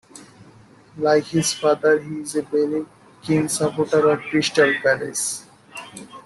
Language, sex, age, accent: English, male, 19-29, United States English